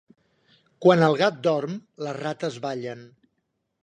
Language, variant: Catalan, Central